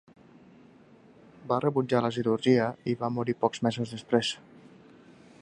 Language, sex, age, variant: Catalan, male, 19-29, Nord-Occidental